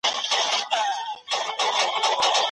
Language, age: Pashto, 30-39